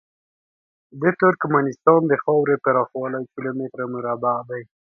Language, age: Pashto, 19-29